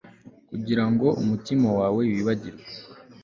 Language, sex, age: Kinyarwanda, male, 19-29